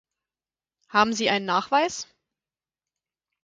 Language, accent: German, Deutschland Deutsch